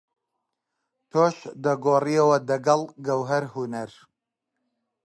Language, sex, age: Central Kurdish, male, 30-39